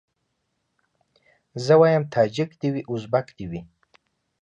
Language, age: Pashto, 19-29